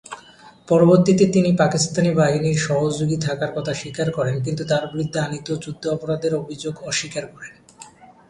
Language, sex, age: Bengali, male, 19-29